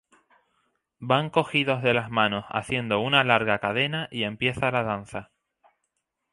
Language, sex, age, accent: Spanish, male, 19-29, España: Islas Canarias